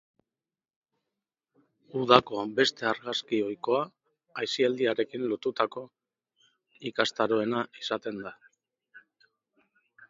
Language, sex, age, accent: Basque, male, 40-49, Mendebalekoa (Araba, Bizkaia, Gipuzkoako mendebaleko herri batzuk)